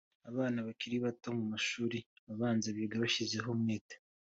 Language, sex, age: Kinyarwanda, male, 19-29